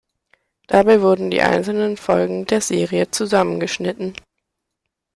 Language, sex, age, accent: German, male, under 19, Deutschland Deutsch